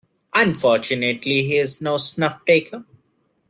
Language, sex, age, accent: English, male, 19-29, India and South Asia (India, Pakistan, Sri Lanka)